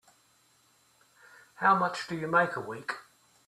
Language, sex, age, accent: English, male, 60-69, Australian English